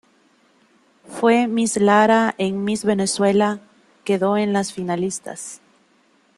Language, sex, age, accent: Spanish, female, 40-49, América central